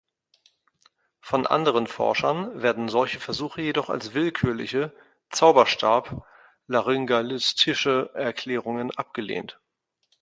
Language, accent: German, Deutschland Deutsch